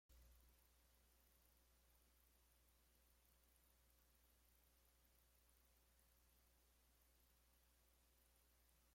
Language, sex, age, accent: English, male, 40-49, United States English